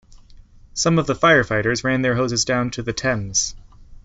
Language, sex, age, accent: English, male, 30-39, Canadian English